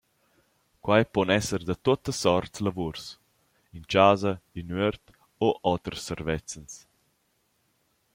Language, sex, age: Romansh, male, 30-39